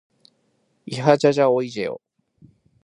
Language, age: Japanese, 19-29